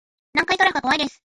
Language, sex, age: Japanese, female, 30-39